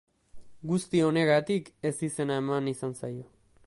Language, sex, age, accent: Basque, male, 19-29, Mendebalekoa (Araba, Bizkaia, Gipuzkoako mendebaleko herri batzuk)